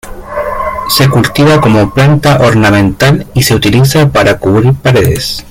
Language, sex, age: Spanish, male, 30-39